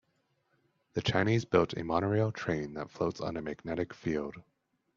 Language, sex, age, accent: English, male, 19-29, Canadian English